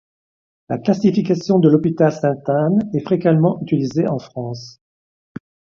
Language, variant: French, Français de métropole